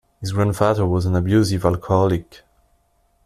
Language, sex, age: English, male, 19-29